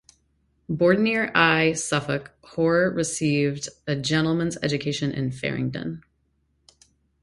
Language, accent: English, United States English